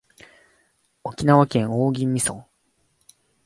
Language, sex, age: Japanese, male, 19-29